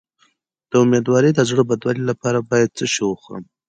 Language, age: Pashto, 19-29